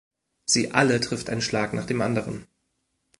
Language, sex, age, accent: German, male, 19-29, Deutschland Deutsch